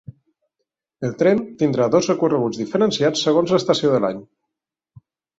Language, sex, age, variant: Catalan, male, 40-49, Central